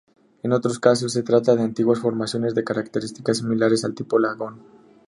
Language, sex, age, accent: Spanish, male, 19-29, México